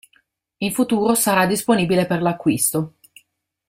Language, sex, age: Italian, female, 40-49